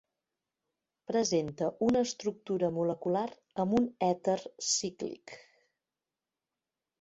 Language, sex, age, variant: Catalan, female, 19-29, Central